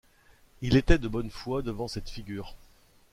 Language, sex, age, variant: French, male, 40-49, Français de métropole